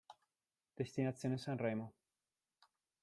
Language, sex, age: Italian, male, 30-39